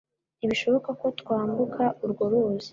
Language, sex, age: Kinyarwanda, female, 19-29